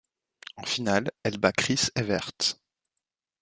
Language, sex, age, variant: French, male, 19-29, Français de métropole